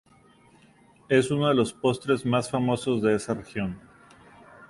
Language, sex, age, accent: Spanish, male, 40-49, México